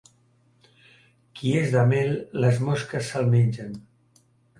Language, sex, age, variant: Catalan, male, 70-79, Central